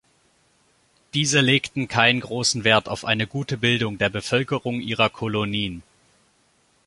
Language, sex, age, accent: German, male, 19-29, Deutschland Deutsch